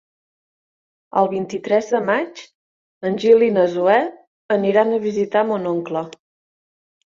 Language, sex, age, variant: Catalan, female, 30-39, Central